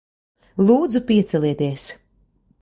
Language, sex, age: Latvian, female, 30-39